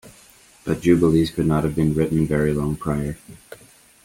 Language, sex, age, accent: English, male, 30-39, Canadian English